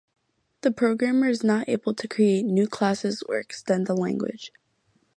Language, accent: English, United States English